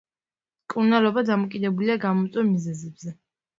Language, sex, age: Georgian, female, under 19